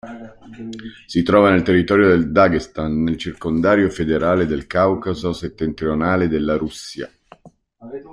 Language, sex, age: Italian, male, 50-59